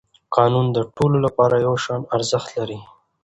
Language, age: Pashto, 19-29